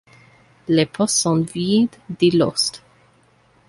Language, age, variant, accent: French, 19-29, Français d'Amérique du Nord, Français des États-Unis